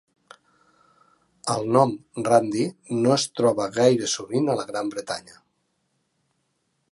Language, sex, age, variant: Catalan, male, 50-59, Nord-Occidental